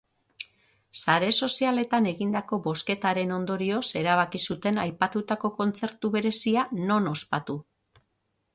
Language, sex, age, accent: Basque, female, 40-49, Mendebalekoa (Araba, Bizkaia, Gipuzkoako mendebaleko herri batzuk)